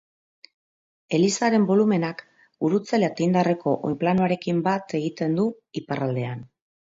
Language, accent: Basque, Mendebalekoa (Araba, Bizkaia, Gipuzkoako mendebaleko herri batzuk)